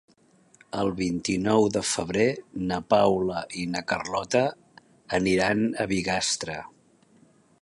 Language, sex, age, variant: Catalan, male, 50-59, Central